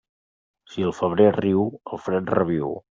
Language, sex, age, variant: Catalan, male, 30-39, Central